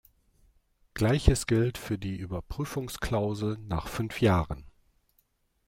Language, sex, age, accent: German, male, 30-39, Deutschland Deutsch